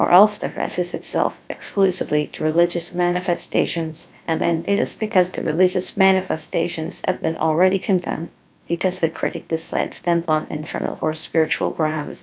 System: TTS, GlowTTS